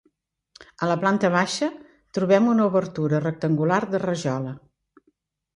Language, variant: Catalan, Central